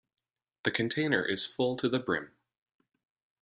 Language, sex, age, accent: English, male, 19-29, Canadian English